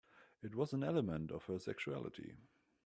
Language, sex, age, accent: English, male, 30-39, England English